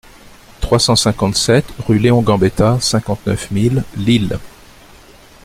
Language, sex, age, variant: French, male, 60-69, Français de métropole